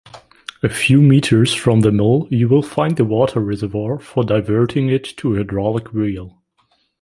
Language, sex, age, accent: English, male, 19-29, England English